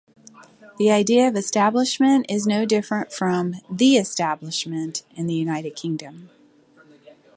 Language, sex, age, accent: English, female, 60-69, United States English